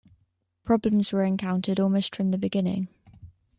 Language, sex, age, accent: English, female, 19-29, England English